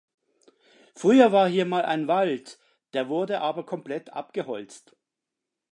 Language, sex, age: German, male, 50-59